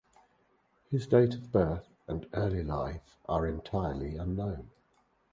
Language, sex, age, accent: English, male, 60-69, England English